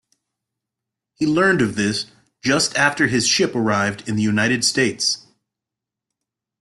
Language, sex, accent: English, male, United States English